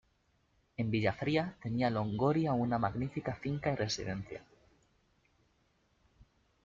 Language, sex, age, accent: Spanish, male, 19-29, España: Sur peninsular (Andalucia, Extremadura, Murcia)